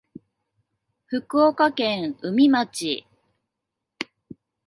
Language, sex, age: Japanese, female, 40-49